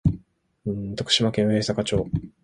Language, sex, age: Japanese, male, 19-29